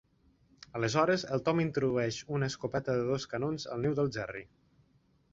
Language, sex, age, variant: Catalan, male, 30-39, Nord-Occidental